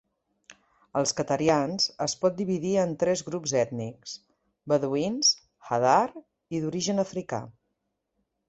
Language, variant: Catalan, Central